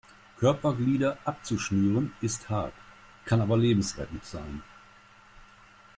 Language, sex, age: German, male, 60-69